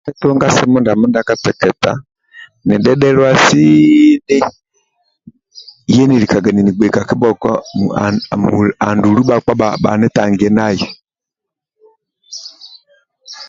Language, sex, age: Amba (Uganda), male, 40-49